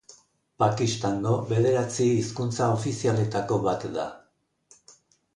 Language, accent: Basque, Erdialdekoa edo Nafarra (Gipuzkoa, Nafarroa)